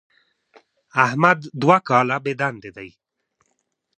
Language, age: Pashto, 19-29